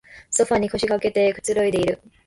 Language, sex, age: Japanese, female, under 19